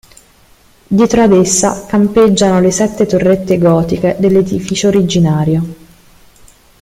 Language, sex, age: Italian, female, 30-39